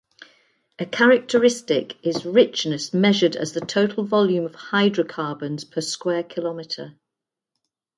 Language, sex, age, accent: English, female, 60-69, England English